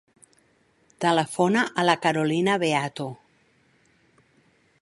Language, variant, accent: Catalan, Central, central